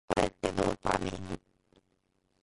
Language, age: Japanese, 19-29